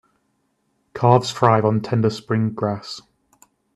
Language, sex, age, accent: English, male, 30-39, England English